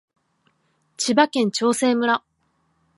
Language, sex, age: Japanese, female, under 19